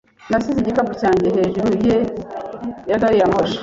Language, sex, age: Kinyarwanda, female, 40-49